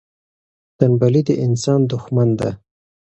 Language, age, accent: Pashto, 30-39, پکتیا ولایت، احمدزی